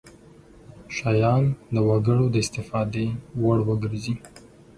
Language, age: Pashto, 30-39